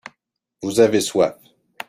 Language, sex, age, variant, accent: French, male, 40-49, Français d'Amérique du Nord, Français du Canada